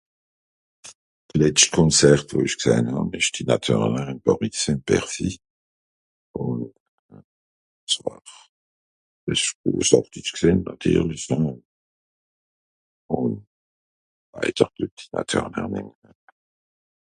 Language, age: Swiss German, 70-79